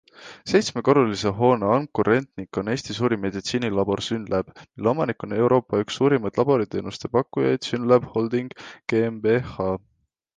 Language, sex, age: Estonian, male, 19-29